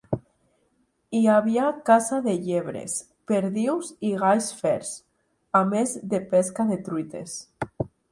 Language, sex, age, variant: Catalan, female, 19-29, Nord-Occidental